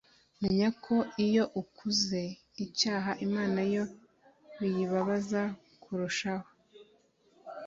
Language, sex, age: Kinyarwanda, female, 19-29